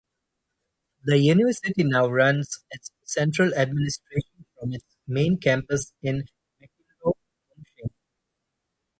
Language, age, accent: English, 30-39, United States English; India and South Asia (India, Pakistan, Sri Lanka)